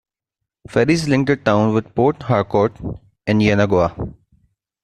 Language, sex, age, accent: English, male, 19-29, India and South Asia (India, Pakistan, Sri Lanka)